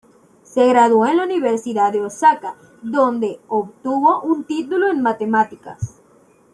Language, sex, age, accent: Spanish, female, 19-29, México